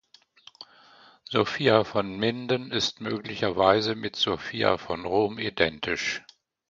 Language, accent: German, Deutschland Deutsch